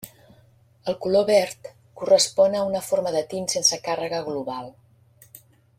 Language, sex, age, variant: Catalan, female, 50-59, Central